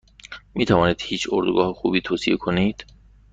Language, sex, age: Persian, male, 19-29